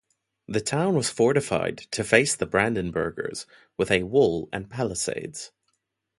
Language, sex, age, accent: English, male, 19-29, Southern African (South Africa, Zimbabwe, Namibia)